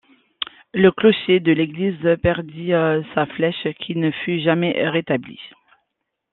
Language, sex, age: French, female, 40-49